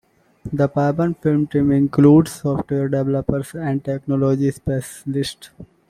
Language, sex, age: English, male, 19-29